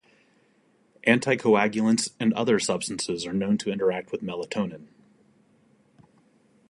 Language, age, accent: English, 40-49, United States English